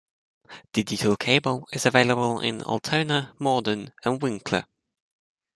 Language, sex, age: English, male, under 19